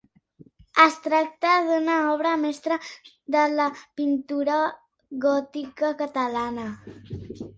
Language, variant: Catalan, Central